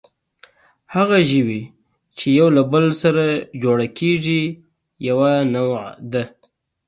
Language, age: Pashto, 30-39